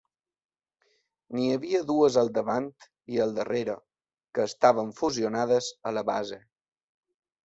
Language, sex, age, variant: Catalan, male, 40-49, Balear